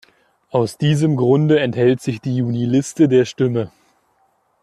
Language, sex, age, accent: German, male, 19-29, Deutschland Deutsch